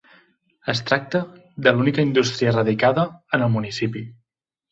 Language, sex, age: Catalan, male, 30-39